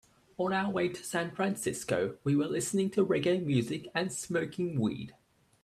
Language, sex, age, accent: English, male, 19-29, Australian English